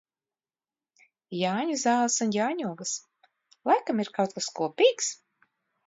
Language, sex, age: Latvian, female, 50-59